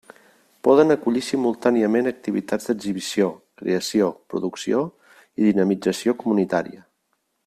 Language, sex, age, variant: Catalan, male, 50-59, Central